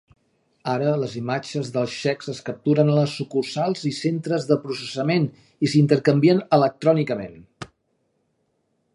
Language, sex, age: Catalan, male, 50-59